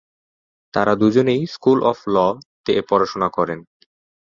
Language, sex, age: Bengali, male, 19-29